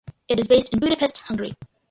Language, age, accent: English, under 19, United States English